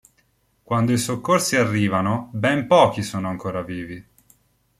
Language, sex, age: Italian, male, 19-29